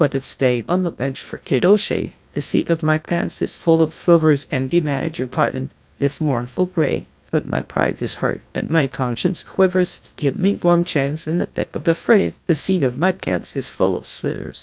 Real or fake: fake